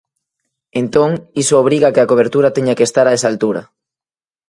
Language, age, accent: Galician, 19-29, Normativo (estándar)